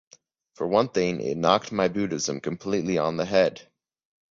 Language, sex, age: English, male, under 19